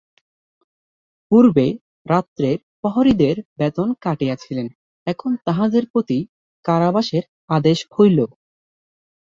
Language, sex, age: Bengali, male, 19-29